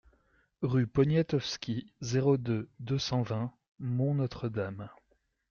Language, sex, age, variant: French, male, 19-29, Français de métropole